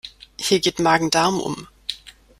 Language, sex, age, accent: German, female, 30-39, Deutschland Deutsch